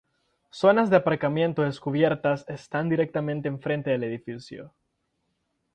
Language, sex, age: Spanish, female, 19-29